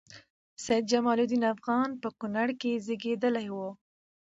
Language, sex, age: Pashto, female, 19-29